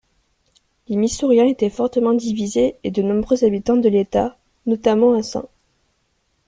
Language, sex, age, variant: French, female, under 19, Français de métropole